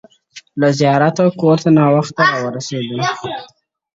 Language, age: Pashto, 19-29